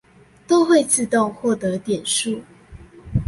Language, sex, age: Chinese, female, under 19